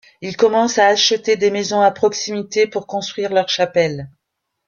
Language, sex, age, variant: French, female, 50-59, Français de métropole